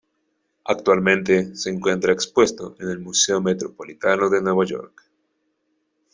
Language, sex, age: Spanish, male, 19-29